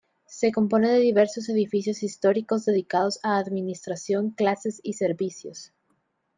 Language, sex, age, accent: Spanish, female, 19-29, América central